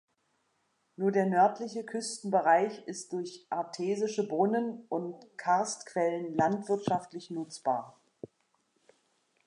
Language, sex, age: German, female, 40-49